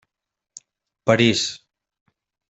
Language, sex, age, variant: Catalan, male, 30-39, Central